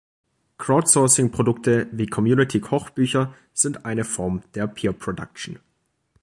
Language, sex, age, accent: German, male, under 19, Deutschland Deutsch